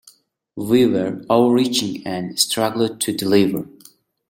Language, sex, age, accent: English, male, 19-29, United States English